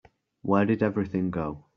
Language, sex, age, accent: English, male, 30-39, England English